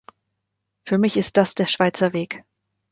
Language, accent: German, Deutschland Deutsch